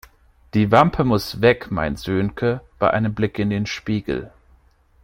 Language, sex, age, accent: German, male, 19-29, Deutschland Deutsch